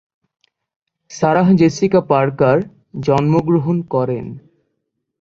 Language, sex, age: Bengali, male, 19-29